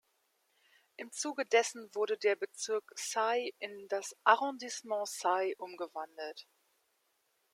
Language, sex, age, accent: German, female, 30-39, Deutschland Deutsch